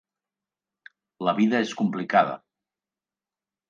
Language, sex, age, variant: Catalan, male, 40-49, Central